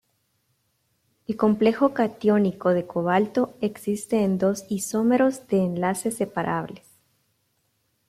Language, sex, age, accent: Spanish, female, 30-39, América central